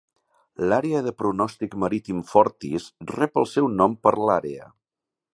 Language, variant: Catalan, Central